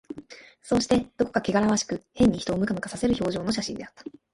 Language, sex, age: Japanese, male, 19-29